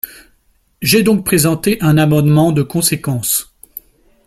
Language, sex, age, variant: French, male, 40-49, Français de métropole